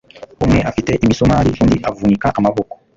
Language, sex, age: Kinyarwanda, male, 19-29